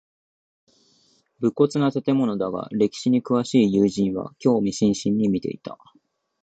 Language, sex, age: Japanese, male, 19-29